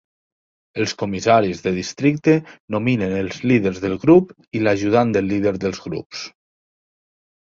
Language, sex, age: Catalan, male, 40-49